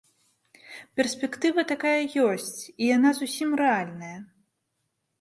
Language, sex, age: Belarusian, female, 30-39